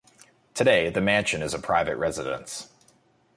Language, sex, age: English, male, 19-29